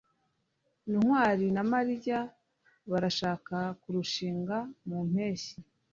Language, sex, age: Kinyarwanda, female, 30-39